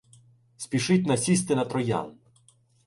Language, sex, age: Ukrainian, male, 19-29